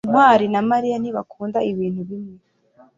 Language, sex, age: Kinyarwanda, female, 19-29